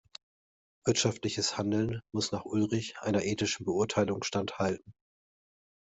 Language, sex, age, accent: German, male, 40-49, Deutschland Deutsch